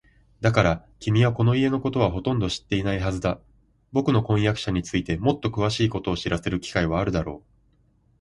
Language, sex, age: Japanese, male, 19-29